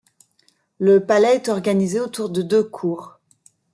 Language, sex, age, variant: French, female, 50-59, Français de métropole